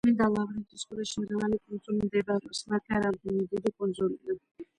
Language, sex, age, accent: Georgian, female, 40-49, ჩვეულებრივი